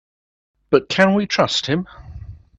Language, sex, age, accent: English, male, 70-79, England English